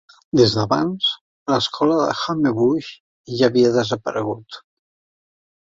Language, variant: Catalan, Central